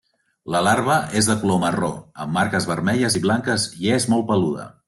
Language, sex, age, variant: Catalan, male, 40-49, Central